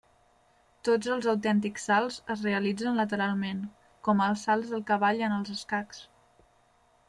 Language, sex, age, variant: Catalan, female, 19-29, Central